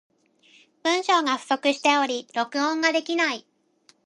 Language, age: Japanese, 19-29